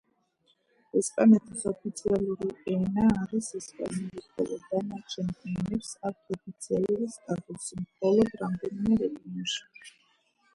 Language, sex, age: Georgian, female, under 19